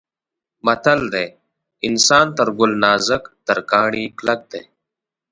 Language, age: Pashto, 19-29